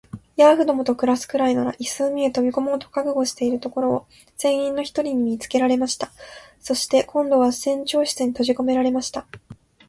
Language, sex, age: Japanese, female, 19-29